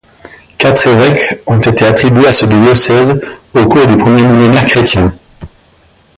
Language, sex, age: French, male, 40-49